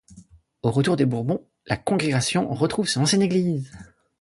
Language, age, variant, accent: French, 19-29, Français de métropole, Français de l'est de la France